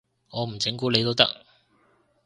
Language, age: Cantonese, 30-39